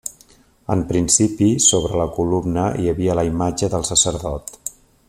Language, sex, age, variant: Catalan, male, 40-49, Central